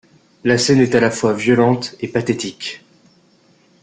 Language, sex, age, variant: French, male, under 19, Français de métropole